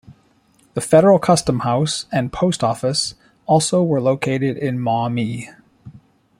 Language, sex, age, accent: English, male, 50-59, United States English